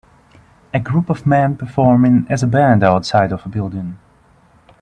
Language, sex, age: English, male, 19-29